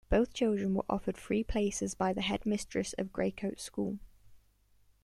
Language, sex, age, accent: English, female, 19-29, England English